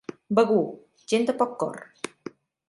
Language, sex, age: Catalan, female, 50-59